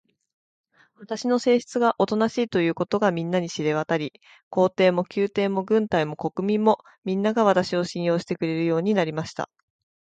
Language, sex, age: Japanese, female, 19-29